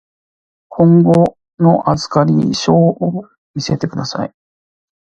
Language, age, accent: Japanese, 50-59, 標準語